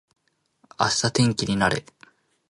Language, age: Japanese, 19-29